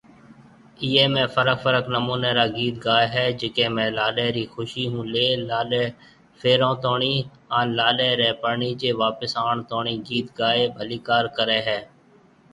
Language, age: Marwari (Pakistan), 30-39